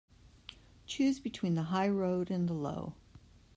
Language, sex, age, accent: English, female, 50-59, United States English